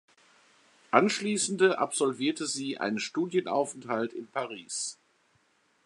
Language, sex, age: German, male, 60-69